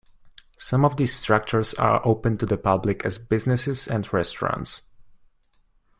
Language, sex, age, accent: English, male, under 19, United States English